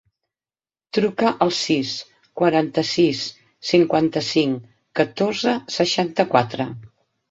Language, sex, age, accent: Catalan, female, 50-59, balear; central